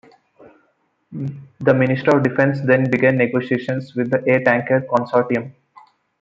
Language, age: English, 19-29